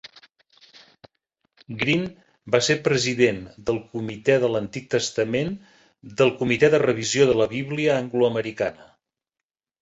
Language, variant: Catalan, Central